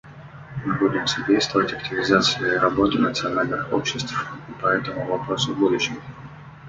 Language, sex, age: Russian, male, 30-39